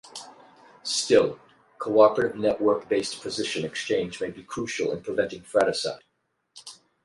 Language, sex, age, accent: English, male, 50-59, United States English